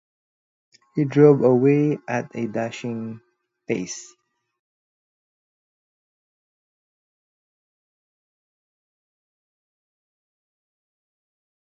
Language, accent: English, Filipino